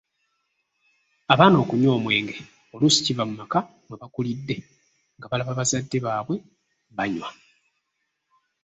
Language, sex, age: Ganda, male, 30-39